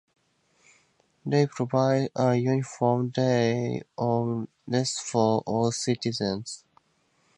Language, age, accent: English, 19-29, United States English